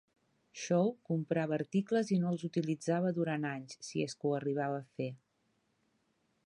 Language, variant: Catalan, Central